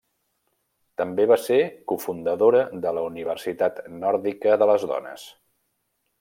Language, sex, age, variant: Catalan, male, 50-59, Central